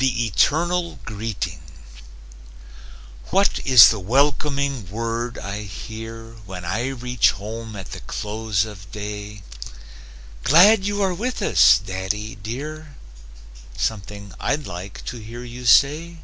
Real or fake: real